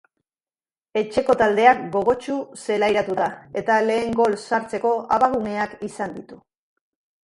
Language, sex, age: Basque, female, 50-59